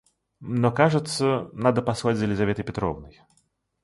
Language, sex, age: Russian, male, 30-39